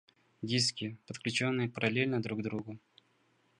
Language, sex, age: Russian, male, under 19